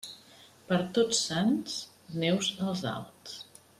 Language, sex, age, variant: Catalan, female, 50-59, Central